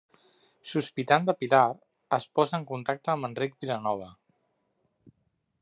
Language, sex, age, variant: Catalan, male, 30-39, Central